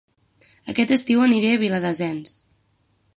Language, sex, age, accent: Catalan, female, 19-29, central; septentrional